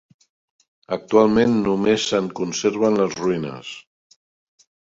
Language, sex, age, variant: Catalan, male, 60-69, Central